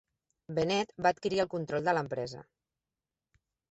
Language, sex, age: Catalan, female, 40-49